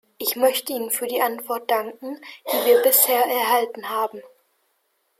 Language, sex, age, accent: German, male, under 19, Deutschland Deutsch